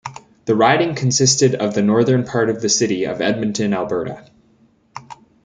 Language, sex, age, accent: English, male, 19-29, Canadian English